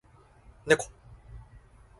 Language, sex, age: Japanese, male, 19-29